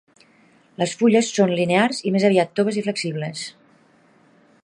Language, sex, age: Catalan, female, 40-49